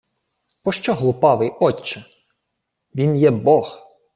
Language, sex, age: Ukrainian, male, 19-29